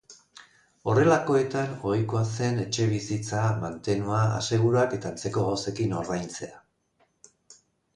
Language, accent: Basque, Erdialdekoa edo Nafarra (Gipuzkoa, Nafarroa)